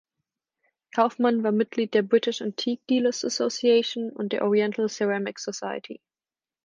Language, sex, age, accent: German, female, 19-29, Deutschland Deutsch